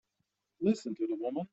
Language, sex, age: English, male, 30-39